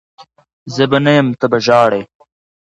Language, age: Pashto, 19-29